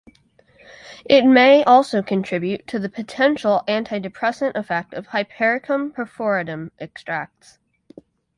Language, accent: English, United States English